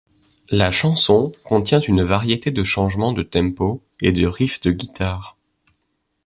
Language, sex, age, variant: French, male, under 19, Français de métropole